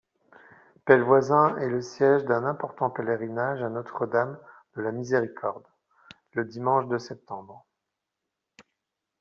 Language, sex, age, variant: French, male, 40-49, Français de métropole